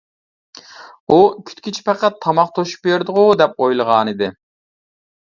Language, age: Uyghur, 40-49